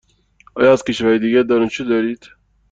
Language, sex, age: Persian, male, 19-29